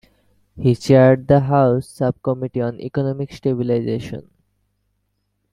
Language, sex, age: English, male, 19-29